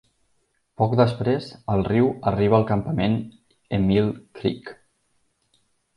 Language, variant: Catalan, Central